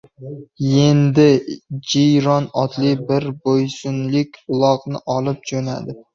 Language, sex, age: Uzbek, male, under 19